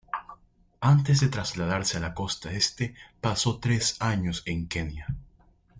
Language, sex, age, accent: Spanish, male, 19-29, Andino-Pacífico: Colombia, Perú, Ecuador, oeste de Bolivia y Venezuela andina